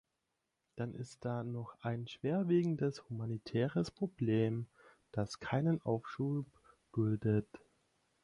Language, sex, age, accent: German, male, 19-29, Deutschland Deutsch